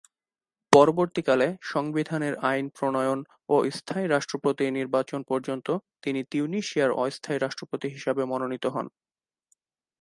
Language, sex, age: Bengali, male, 19-29